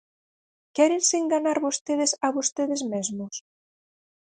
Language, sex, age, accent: Galician, female, 19-29, Central (gheada)